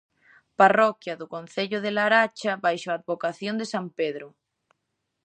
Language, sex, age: Galician, female, 19-29